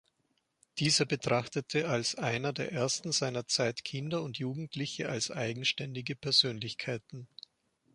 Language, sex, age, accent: German, male, 50-59, Österreichisches Deutsch